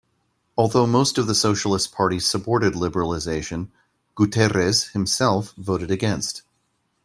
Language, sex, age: English, male, 30-39